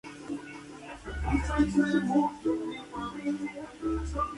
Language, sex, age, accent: Spanish, male, 19-29, México